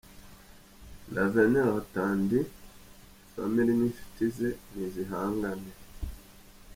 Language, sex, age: Kinyarwanda, male, 30-39